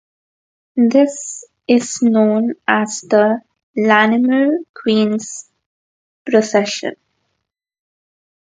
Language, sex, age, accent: English, female, under 19, India and South Asia (India, Pakistan, Sri Lanka)